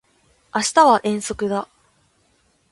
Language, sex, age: Japanese, female, under 19